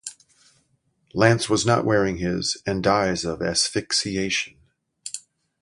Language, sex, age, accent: English, male, 60-69, United States English